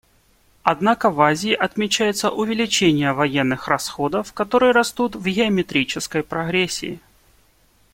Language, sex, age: Russian, male, 19-29